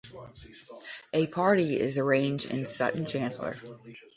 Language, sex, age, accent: English, female, 40-49, United States English; Midwestern